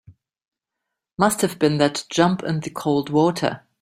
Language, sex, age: English, female, 40-49